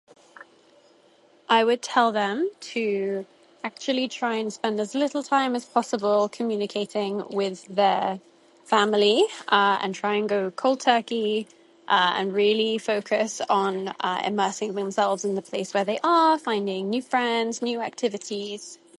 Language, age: English, 30-39